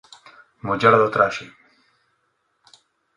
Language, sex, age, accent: Galician, male, 30-39, Normativo (estándar)